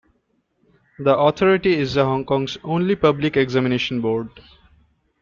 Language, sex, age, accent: English, male, 19-29, India and South Asia (India, Pakistan, Sri Lanka)